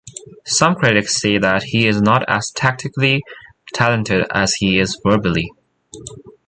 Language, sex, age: English, male, 19-29